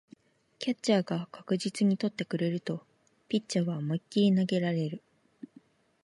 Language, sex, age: Japanese, female, 19-29